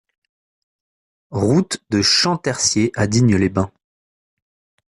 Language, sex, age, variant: French, male, 30-39, Français de métropole